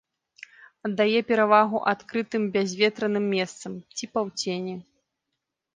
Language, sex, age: Belarusian, female, 19-29